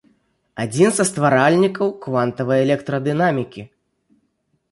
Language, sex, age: Belarusian, male, 19-29